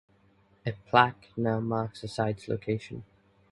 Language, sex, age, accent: English, male, 19-29, England English